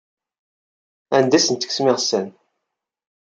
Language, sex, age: Kabyle, male, 30-39